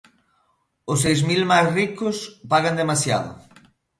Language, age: Galician, 19-29